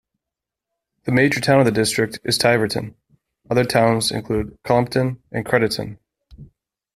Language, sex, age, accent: English, male, 40-49, United States English